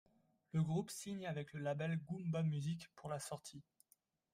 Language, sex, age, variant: French, male, 19-29, Français de métropole